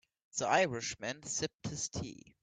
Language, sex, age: English, male, under 19